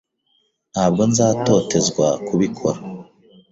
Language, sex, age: Kinyarwanda, male, 19-29